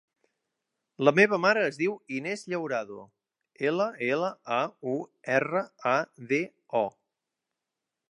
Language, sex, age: Catalan, male, 30-39